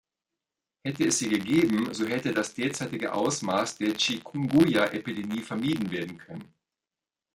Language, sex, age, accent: German, male, 40-49, Deutschland Deutsch